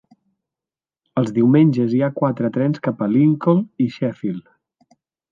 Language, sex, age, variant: Catalan, male, 40-49, Central